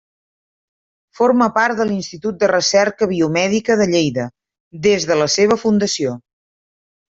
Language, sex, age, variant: Catalan, female, 50-59, Central